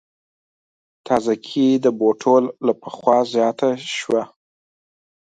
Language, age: Pashto, 19-29